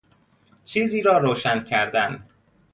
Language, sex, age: Persian, male, 30-39